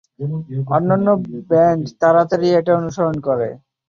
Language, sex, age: Bengali, male, 19-29